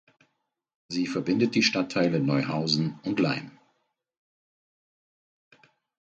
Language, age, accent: German, 50-59, Deutschland Deutsch